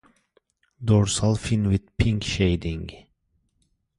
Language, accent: English, United States English